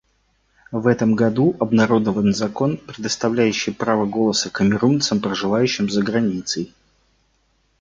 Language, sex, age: Russian, male, 40-49